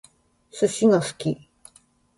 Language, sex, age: Japanese, female, 50-59